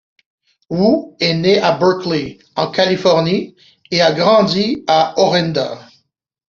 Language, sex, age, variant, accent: French, male, 40-49, Français d'Amérique du Nord, Français du Canada